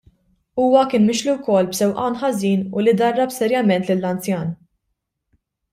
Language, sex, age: Maltese, female, 19-29